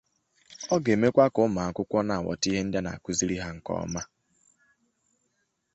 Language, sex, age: Igbo, male, 19-29